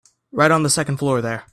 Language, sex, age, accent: English, male, under 19, United States English